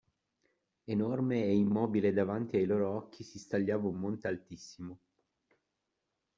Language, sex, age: Italian, male, 19-29